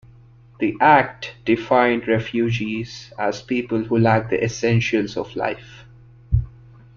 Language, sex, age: English, male, 19-29